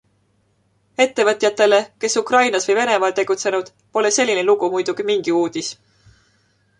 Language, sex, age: Estonian, female, 19-29